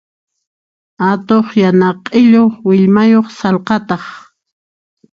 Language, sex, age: Puno Quechua, female, 60-69